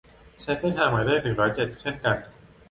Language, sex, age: Thai, male, under 19